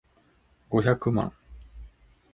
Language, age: Japanese, 50-59